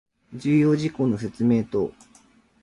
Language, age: Japanese, 30-39